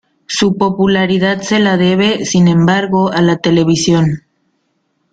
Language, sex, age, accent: Spanish, female, 19-29, México